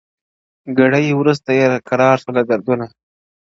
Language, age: Pashto, 19-29